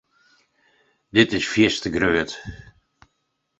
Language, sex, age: Western Frisian, male, 50-59